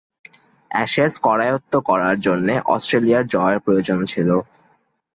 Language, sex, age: Bengali, male, 19-29